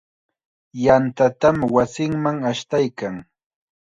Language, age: Chiquián Ancash Quechua, 19-29